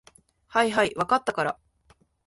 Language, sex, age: Japanese, female, 19-29